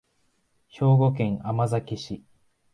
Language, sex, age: Japanese, male, 19-29